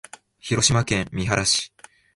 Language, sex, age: Japanese, male, 19-29